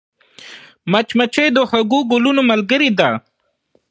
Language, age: Pashto, 19-29